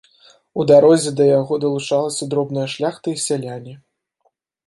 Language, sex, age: Belarusian, male, 19-29